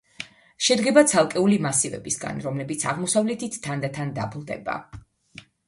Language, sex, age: Georgian, female, 50-59